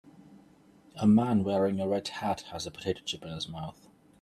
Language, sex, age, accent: English, male, 30-39, England English